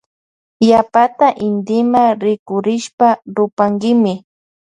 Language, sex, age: Loja Highland Quichua, female, 19-29